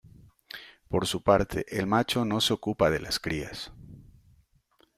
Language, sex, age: Spanish, male, 40-49